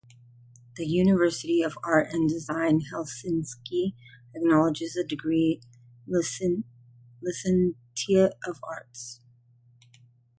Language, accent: English, United States English